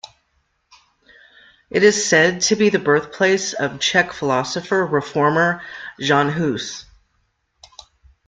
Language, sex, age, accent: English, female, 50-59, United States English